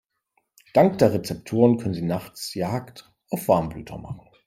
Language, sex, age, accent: German, male, 40-49, Deutschland Deutsch